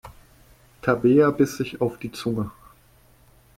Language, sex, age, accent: German, male, 30-39, Deutschland Deutsch